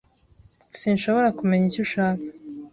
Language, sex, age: Kinyarwanda, female, 19-29